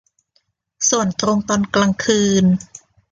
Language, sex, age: Thai, female, 30-39